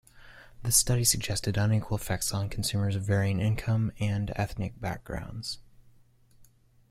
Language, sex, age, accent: English, male, 19-29, United States English